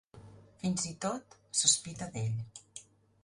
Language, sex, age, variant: Catalan, female, 40-49, Nord-Occidental